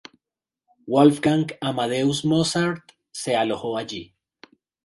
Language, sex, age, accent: Spanish, male, 30-39, Andino-Pacífico: Colombia, Perú, Ecuador, oeste de Bolivia y Venezuela andina